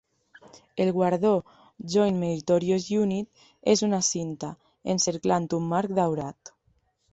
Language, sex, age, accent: Catalan, female, 19-29, valencià